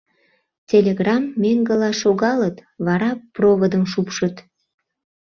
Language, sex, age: Mari, female, 19-29